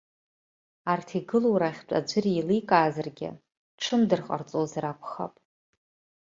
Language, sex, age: Abkhazian, female, 40-49